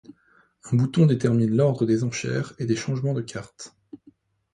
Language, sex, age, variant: French, male, 19-29, Français de métropole